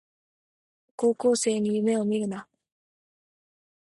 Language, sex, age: Japanese, female, under 19